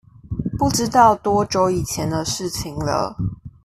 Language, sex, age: Chinese, female, 19-29